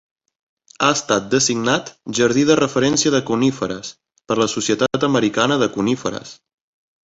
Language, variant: Catalan, Central